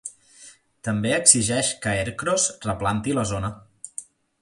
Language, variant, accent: Catalan, Central, central